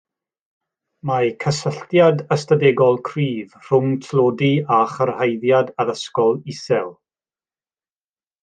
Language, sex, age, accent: Welsh, male, 40-49, Y Deyrnas Unedig Cymraeg